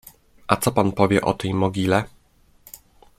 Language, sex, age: Polish, male, 19-29